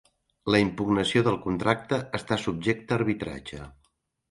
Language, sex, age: Catalan, male, 60-69